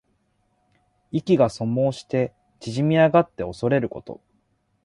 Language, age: Japanese, 19-29